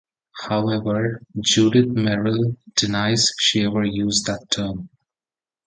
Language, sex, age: English, male, 30-39